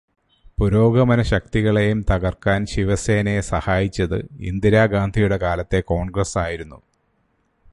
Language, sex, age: Malayalam, male, 40-49